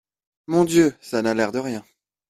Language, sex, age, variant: French, male, 30-39, Français de métropole